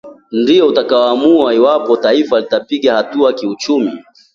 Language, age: Swahili, 30-39